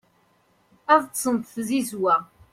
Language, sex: Kabyle, female